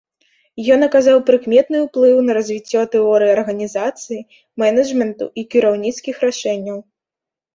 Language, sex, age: Belarusian, female, under 19